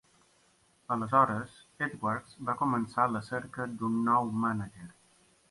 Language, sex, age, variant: Catalan, male, 40-49, Balear